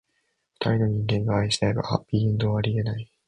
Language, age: Japanese, 19-29